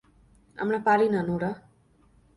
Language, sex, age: Bengali, female, 19-29